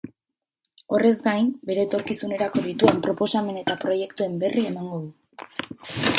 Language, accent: Basque, Erdialdekoa edo Nafarra (Gipuzkoa, Nafarroa)